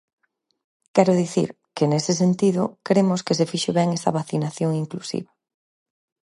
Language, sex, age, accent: Galician, female, 30-39, Normativo (estándar)